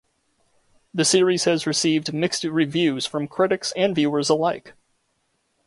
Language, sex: English, male